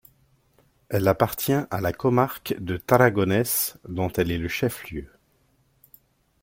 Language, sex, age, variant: French, male, 40-49, Français de métropole